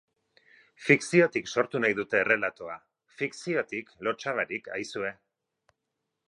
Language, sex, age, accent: Basque, male, 50-59, Erdialdekoa edo Nafarra (Gipuzkoa, Nafarroa)